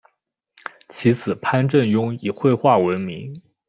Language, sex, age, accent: Chinese, male, 19-29, 出生地：浙江省